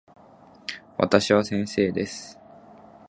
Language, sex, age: Japanese, male, 19-29